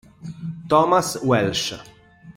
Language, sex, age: Italian, male, 30-39